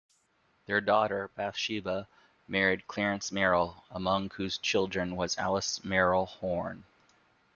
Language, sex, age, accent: English, male, 19-29, United States English